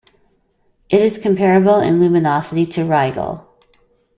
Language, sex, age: English, female, 50-59